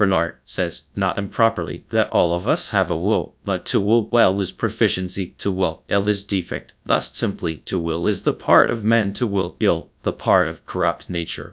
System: TTS, GradTTS